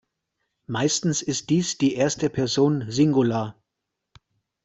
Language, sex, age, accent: German, male, 40-49, Deutschland Deutsch